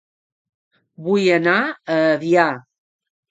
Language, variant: Catalan, Central